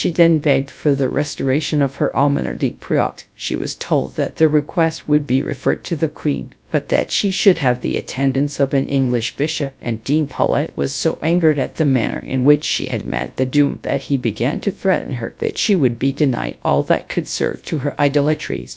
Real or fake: fake